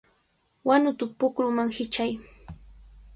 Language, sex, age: Cajatambo North Lima Quechua, female, 19-29